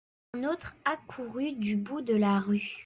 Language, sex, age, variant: French, female, under 19, Français de métropole